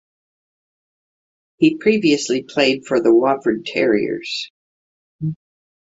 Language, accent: English, United States English